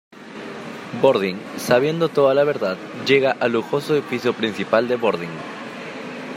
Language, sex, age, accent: Spanish, male, 19-29, Andino-Pacífico: Colombia, Perú, Ecuador, oeste de Bolivia y Venezuela andina